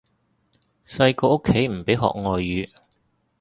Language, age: Cantonese, 30-39